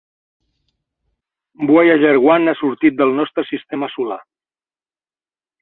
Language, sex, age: Catalan, male, 50-59